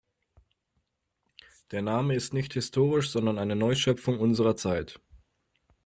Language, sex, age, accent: German, male, 19-29, Deutschland Deutsch